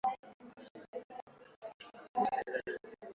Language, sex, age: Swahili, male, 19-29